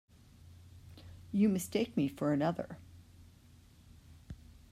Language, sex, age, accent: English, female, 50-59, United States English